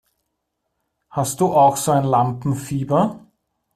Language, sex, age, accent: German, male, 30-39, Österreichisches Deutsch